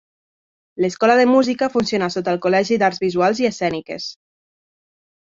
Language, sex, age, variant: Catalan, female, 19-29, Nord-Occidental